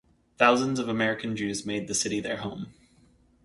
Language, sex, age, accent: English, male, 30-39, United States English